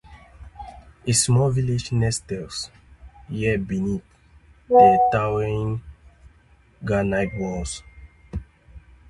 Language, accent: English, England English; Southern African (South Africa, Zimbabwe, Namibia)